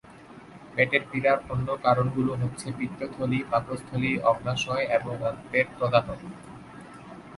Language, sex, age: Bengali, male, 19-29